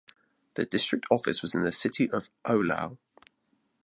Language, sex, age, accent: English, male, 40-49, England English